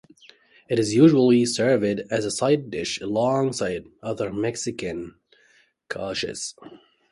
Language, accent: English, United States English